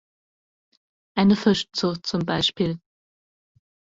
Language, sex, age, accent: German, female, 40-49, Deutschland Deutsch